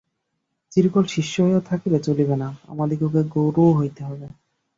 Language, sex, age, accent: Bengali, male, 19-29, শুদ্ধ